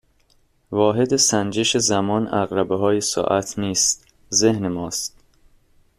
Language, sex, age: Persian, male, 19-29